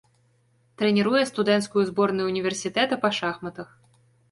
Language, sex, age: Belarusian, female, 19-29